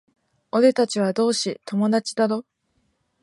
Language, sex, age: Japanese, female, 19-29